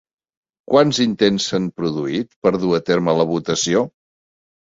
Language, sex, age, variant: Catalan, male, 60-69, Central